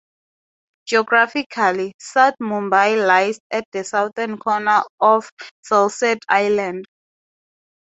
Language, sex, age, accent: English, female, 19-29, Southern African (South Africa, Zimbabwe, Namibia)